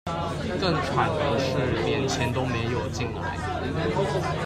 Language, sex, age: Chinese, male, 30-39